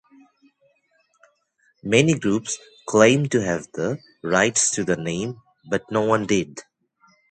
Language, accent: English, India and South Asia (India, Pakistan, Sri Lanka)